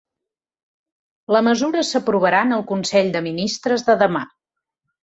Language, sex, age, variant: Catalan, female, 40-49, Central